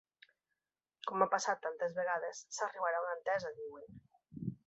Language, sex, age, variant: Catalan, female, 40-49, Nord-Occidental